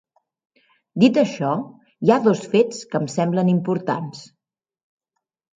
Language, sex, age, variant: Catalan, female, 40-49, Central